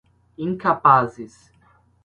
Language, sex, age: Portuguese, male, under 19